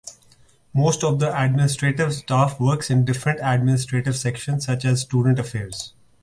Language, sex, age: English, male, 40-49